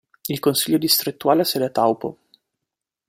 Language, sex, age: Italian, male, 19-29